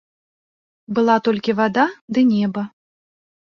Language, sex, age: Belarusian, female, 30-39